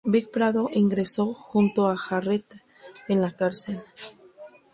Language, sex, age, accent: Spanish, female, 30-39, México